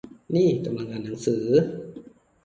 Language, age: Thai, 19-29